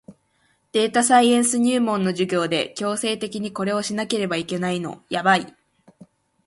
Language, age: Japanese, 19-29